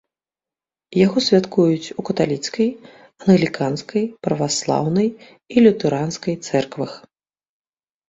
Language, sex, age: Belarusian, female, 30-39